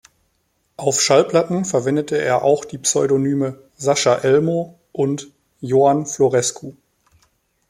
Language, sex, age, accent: German, male, 30-39, Deutschland Deutsch